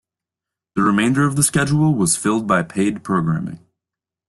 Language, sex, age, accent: English, male, 19-29, United States English